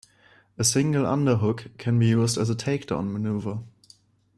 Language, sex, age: English, male, 19-29